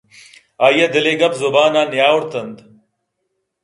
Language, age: Eastern Balochi, 30-39